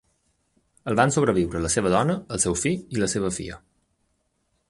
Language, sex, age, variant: Catalan, male, 30-39, Balear